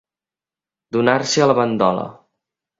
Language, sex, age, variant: Catalan, male, under 19, Central